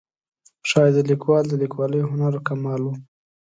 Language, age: Pashto, 19-29